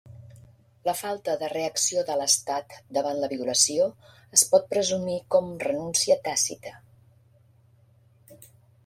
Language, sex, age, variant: Catalan, female, 50-59, Central